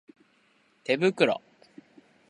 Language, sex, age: Japanese, female, 19-29